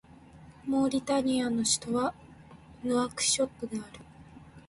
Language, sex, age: Japanese, female, 19-29